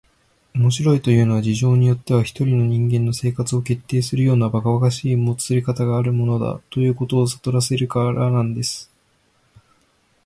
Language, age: Japanese, 19-29